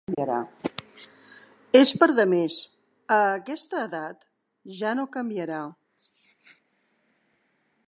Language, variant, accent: Catalan, Central, central